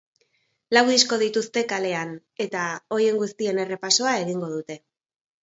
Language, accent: Basque, Erdialdekoa edo Nafarra (Gipuzkoa, Nafarroa)